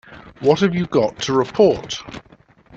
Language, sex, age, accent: English, male, 70-79, England English